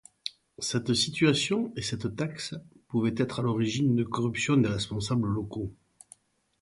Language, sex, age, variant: French, male, 50-59, Français de métropole